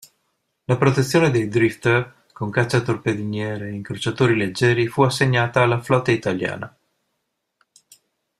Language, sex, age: Italian, male, 60-69